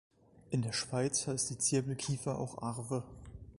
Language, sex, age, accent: German, male, 19-29, Deutschland Deutsch